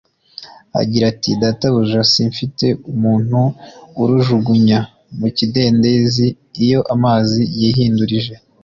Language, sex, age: Kinyarwanda, male, 19-29